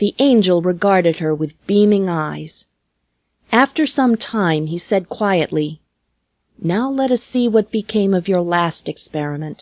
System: none